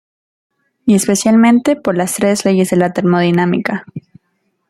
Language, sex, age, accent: Spanish, female, under 19, Andino-Pacífico: Colombia, Perú, Ecuador, oeste de Bolivia y Venezuela andina